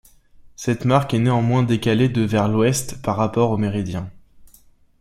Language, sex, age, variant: French, male, 19-29, Français de métropole